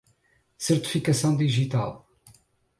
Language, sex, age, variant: Portuguese, male, 30-39, Portuguese (Portugal)